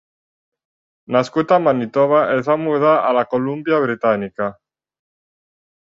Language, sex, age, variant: Catalan, male, under 19, Nord-Occidental